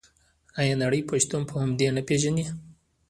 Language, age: Pashto, 19-29